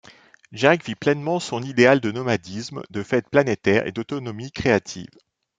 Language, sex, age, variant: French, male, 50-59, Français de métropole